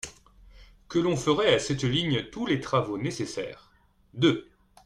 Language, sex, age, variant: French, male, 30-39, Français de métropole